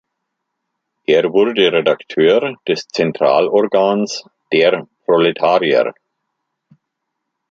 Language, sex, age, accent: German, male, 50-59, Deutschland Deutsch